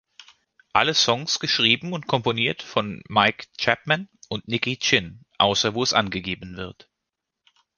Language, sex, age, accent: German, male, 30-39, Deutschland Deutsch